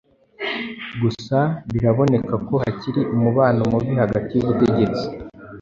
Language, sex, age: Kinyarwanda, male, 19-29